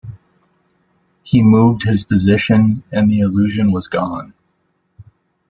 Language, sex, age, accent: English, male, 30-39, United States English